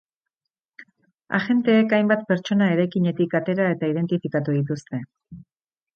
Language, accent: Basque, Erdialdekoa edo Nafarra (Gipuzkoa, Nafarroa)